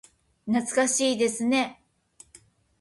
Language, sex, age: Japanese, female, 50-59